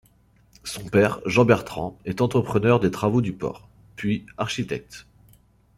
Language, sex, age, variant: French, male, 30-39, Français de métropole